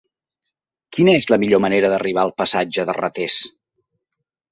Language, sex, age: Catalan, male, 50-59